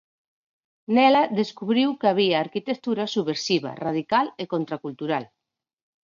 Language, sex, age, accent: Galician, female, 40-49, Normativo (estándar)